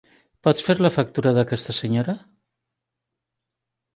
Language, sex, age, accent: Catalan, female, 40-49, valencià